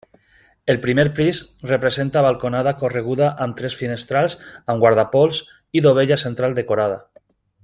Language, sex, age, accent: Catalan, male, 40-49, valencià